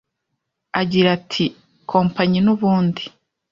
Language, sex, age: Kinyarwanda, female, 19-29